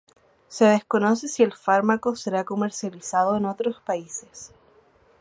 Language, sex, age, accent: Spanish, female, 19-29, Chileno: Chile, Cuyo